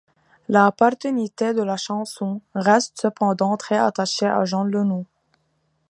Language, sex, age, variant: French, female, 19-29, Français de métropole